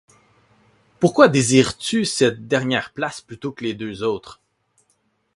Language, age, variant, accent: French, 40-49, Français d'Amérique du Nord, Français du Canada